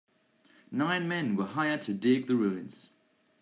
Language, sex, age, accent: English, male, 19-29, United States English